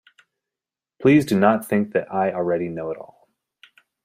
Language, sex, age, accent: English, male, 30-39, United States English